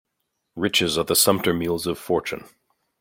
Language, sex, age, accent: English, male, 40-49, Canadian English